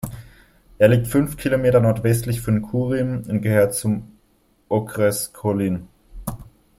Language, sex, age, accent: German, male, 19-29, Deutschland Deutsch